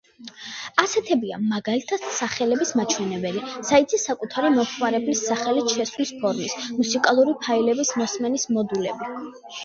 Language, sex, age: Georgian, female, under 19